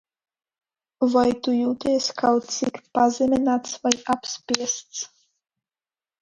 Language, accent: Latvian, Krievu